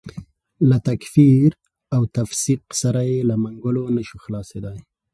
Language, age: Pashto, 30-39